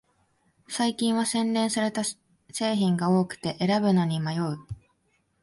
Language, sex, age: Japanese, female, 19-29